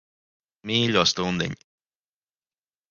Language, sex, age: Latvian, male, 30-39